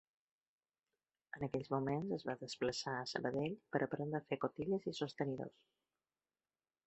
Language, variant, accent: Catalan, Balear, mallorquí